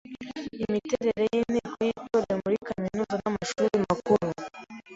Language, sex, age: Kinyarwanda, female, 19-29